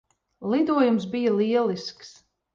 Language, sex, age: Latvian, female, 30-39